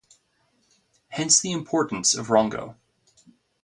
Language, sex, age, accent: English, male, 40-49, United States English